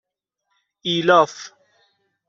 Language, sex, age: Persian, male, 30-39